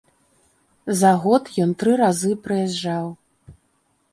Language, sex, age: Belarusian, female, 40-49